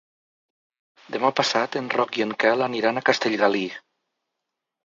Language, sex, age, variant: Catalan, male, 40-49, Nord-Occidental